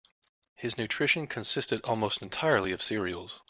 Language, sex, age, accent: English, male, 30-39, United States English